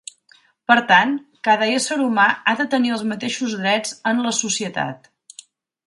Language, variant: Catalan, Central